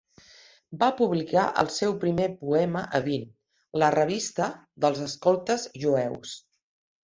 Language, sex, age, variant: Catalan, female, 50-59, Central